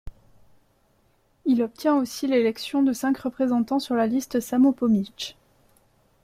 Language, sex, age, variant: French, female, 19-29, Français de métropole